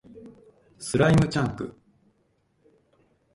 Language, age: Japanese, 50-59